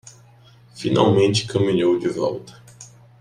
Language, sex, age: Portuguese, male, 30-39